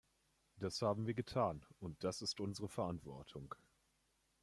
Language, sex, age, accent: German, male, 19-29, Deutschland Deutsch